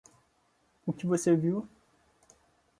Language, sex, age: Portuguese, male, 19-29